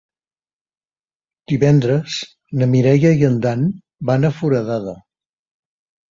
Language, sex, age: Catalan, male, 60-69